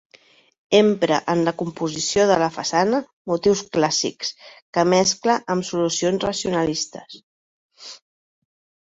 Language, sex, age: Catalan, female, 50-59